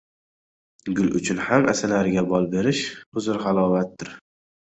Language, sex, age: Uzbek, male, 19-29